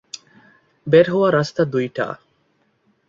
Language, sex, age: Bengali, male, 19-29